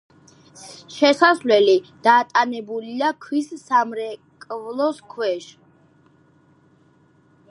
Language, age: Georgian, under 19